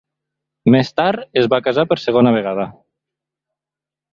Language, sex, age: Catalan, female, 50-59